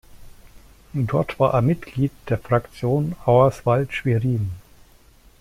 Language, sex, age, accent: German, male, 50-59, Deutschland Deutsch